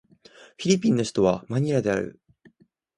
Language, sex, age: Japanese, male, under 19